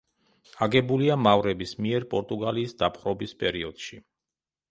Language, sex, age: Georgian, male, 50-59